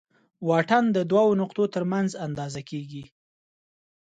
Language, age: Pashto, 30-39